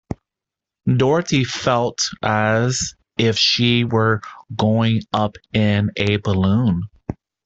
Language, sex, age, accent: English, male, 30-39, United States English